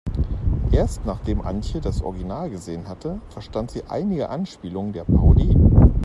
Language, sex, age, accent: German, male, 40-49, Deutschland Deutsch